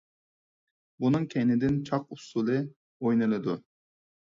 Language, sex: Uyghur, male